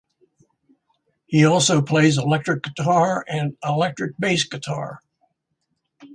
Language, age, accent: English, 60-69, United States English